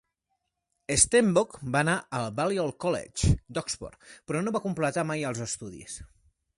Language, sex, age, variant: Catalan, male, 30-39, Central